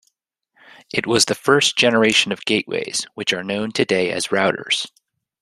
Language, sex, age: English, male, 19-29